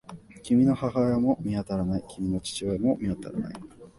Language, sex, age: Japanese, male, 19-29